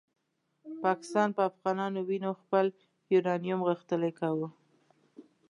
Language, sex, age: Pashto, female, 19-29